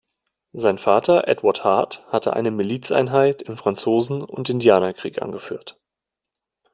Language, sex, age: German, male, 19-29